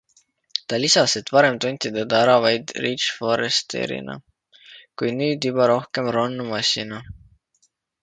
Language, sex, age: Estonian, male, 19-29